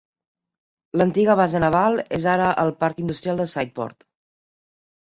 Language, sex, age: Catalan, female, 30-39